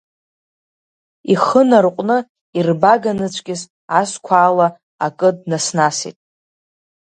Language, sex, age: Abkhazian, female, under 19